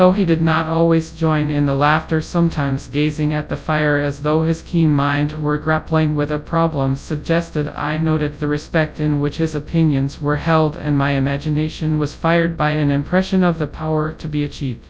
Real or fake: fake